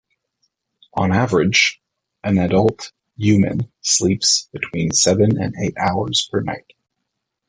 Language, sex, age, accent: English, male, 30-39, Canadian English